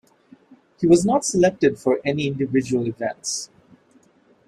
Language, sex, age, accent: English, male, 30-39, India and South Asia (India, Pakistan, Sri Lanka)